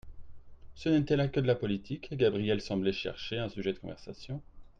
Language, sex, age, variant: French, male, 30-39, Français de métropole